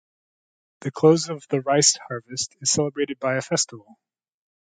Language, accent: English, United States English